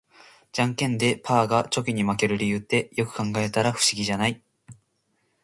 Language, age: Japanese, 19-29